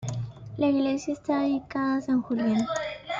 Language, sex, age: Spanish, female, under 19